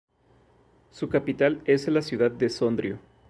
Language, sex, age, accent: Spanish, male, 30-39, México